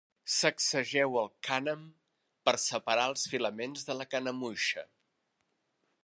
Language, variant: Catalan, Nord-Occidental